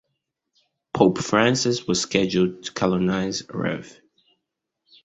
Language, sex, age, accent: English, male, 19-29, United States English